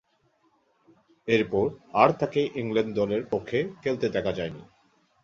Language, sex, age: Bengali, male, 19-29